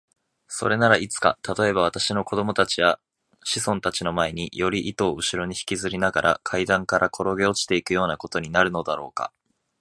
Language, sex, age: Japanese, male, 19-29